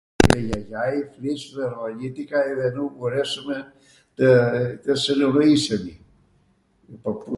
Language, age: Arvanitika Albanian, 70-79